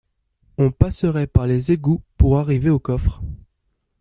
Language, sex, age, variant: French, male, 19-29, Français de métropole